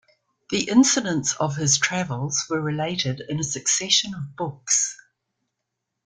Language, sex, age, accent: English, female, 60-69, New Zealand English